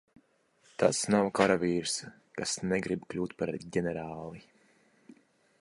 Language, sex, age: Latvian, male, 19-29